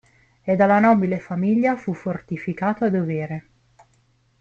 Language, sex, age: Italian, female, 19-29